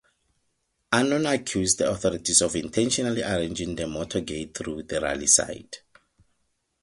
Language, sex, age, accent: English, male, 30-39, Southern African (South Africa, Zimbabwe, Namibia)